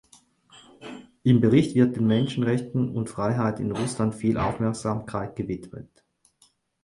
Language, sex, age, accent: German, male, 30-39, Schweizerdeutsch